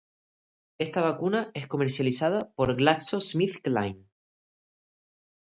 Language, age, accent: Spanish, 19-29, España: Islas Canarias